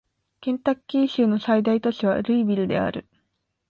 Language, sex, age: Japanese, female, under 19